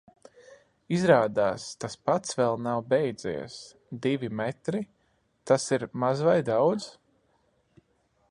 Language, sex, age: Latvian, male, 30-39